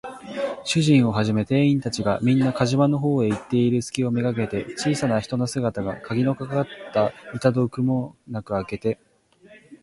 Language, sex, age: Japanese, male, 19-29